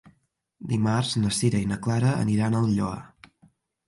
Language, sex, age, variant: Catalan, male, 19-29, Balear